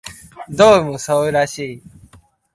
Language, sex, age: Japanese, male, 19-29